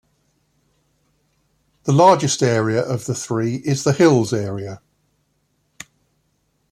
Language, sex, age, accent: English, male, 60-69, England English